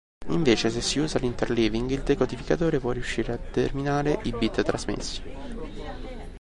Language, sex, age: Italian, male, 19-29